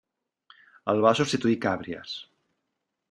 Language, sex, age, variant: Catalan, male, 40-49, Central